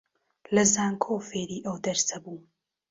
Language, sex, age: Central Kurdish, female, 30-39